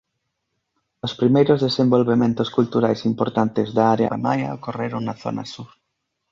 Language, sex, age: Galician, male, 19-29